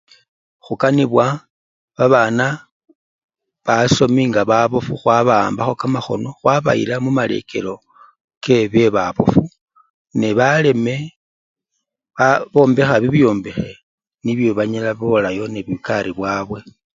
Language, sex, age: Luyia, male, 40-49